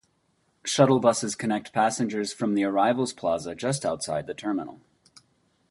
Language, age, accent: English, 30-39, United States English